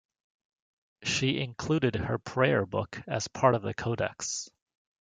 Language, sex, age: English, male, 19-29